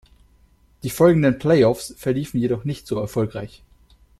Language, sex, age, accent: German, male, 19-29, Deutschland Deutsch